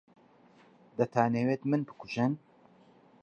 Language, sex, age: Central Kurdish, male, 30-39